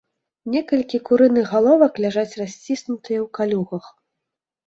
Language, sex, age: Belarusian, female, 30-39